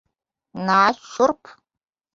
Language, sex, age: Latvian, female, 50-59